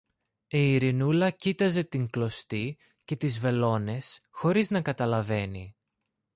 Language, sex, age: Greek, male, 19-29